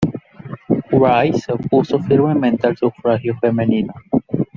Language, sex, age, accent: Spanish, male, 19-29, México